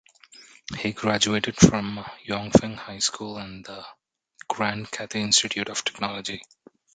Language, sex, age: English, male, 30-39